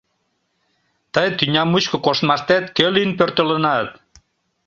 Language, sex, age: Mari, male, 50-59